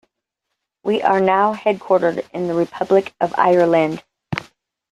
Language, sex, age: English, female, 40-49